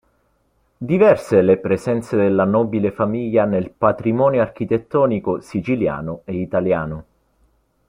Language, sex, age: Italian, male, 19-29